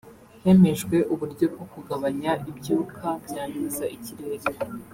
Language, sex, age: Kinyarwanda, female, under 19